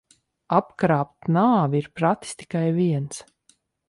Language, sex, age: Latvian, female, 30-39